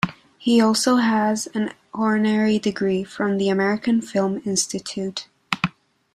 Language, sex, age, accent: English, female, under 19, England English